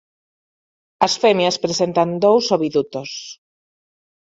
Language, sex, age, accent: Galician, female, 30-39, Normativo (estándar)